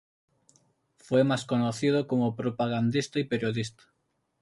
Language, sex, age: Spanish, male, 30-39